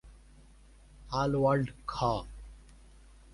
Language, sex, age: Bengali, male, 19-29